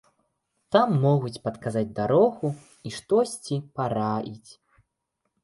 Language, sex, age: Belarusian, male, 19-29